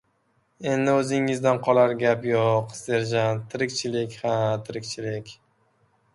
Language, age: Uzbek, 19-29